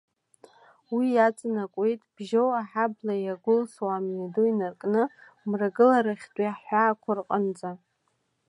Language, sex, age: Abkhazian, female, 19-29